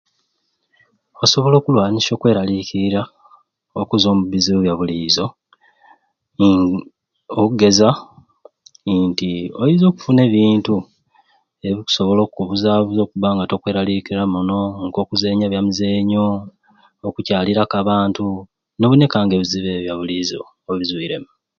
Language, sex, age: Ruuli, male, 30-39